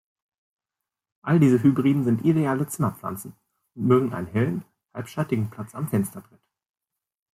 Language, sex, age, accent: German, male, 19-29, Deutschland Deutsch